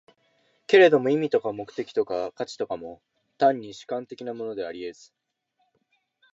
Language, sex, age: Japanese, male, under 19